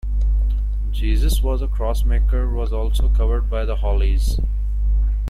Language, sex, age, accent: English, male, 19-29, India and South Asia (India, Pakistan, Sri Lanka)